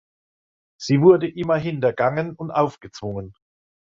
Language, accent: German, Deutschland Deutsch